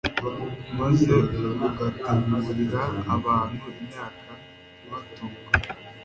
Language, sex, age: Kinyarwanda, male, under 19